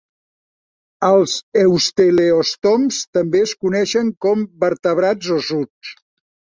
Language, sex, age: Catalan, male, 70-79